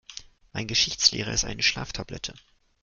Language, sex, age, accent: German, male, 19-29, Deutschland Deutsch